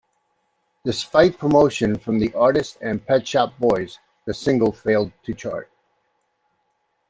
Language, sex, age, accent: English, male, 60-69, United States English